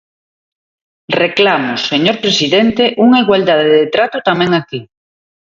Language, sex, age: Galician, female, 40-49